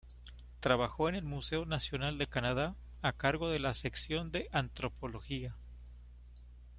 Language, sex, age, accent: Spanish, male, 30-39, México